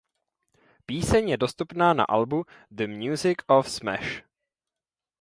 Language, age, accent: Czech, 19-29, pražský